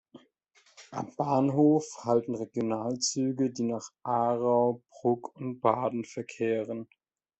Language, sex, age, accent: German, male, 30-39, Deutschland Deutsch